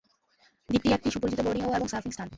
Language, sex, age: Bengali, male, 19-29